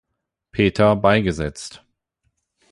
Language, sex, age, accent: German, male, 30-39, Deutschland Deutsch